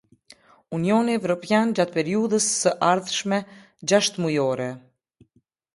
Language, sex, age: Albanian, female, 30-39